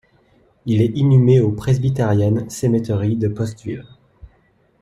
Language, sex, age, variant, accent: French, male, 19-29, Français des départements et régions d'outre-mer, Français de Guadeloupe